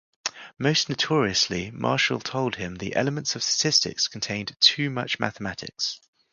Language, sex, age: English, male, 30-39